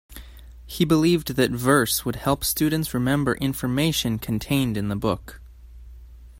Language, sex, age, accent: English, male, 19-29, United States English